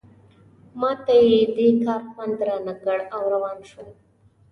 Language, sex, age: Pashto, female, 19-29